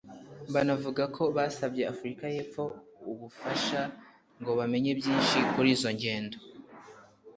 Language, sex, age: Kinyarwanda, male, under 19